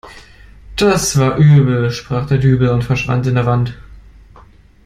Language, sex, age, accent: German, male, 19-29, Deutschland Deutsch